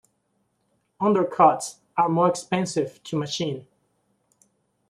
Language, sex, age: English, male, 40-49